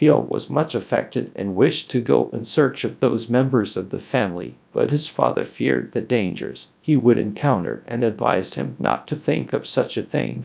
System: TTS, GradTTS